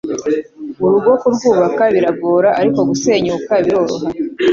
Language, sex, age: Kinyarwanda, female, 50-59